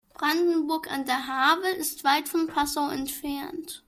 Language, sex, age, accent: German, male, under 19, Deutschland Deutsch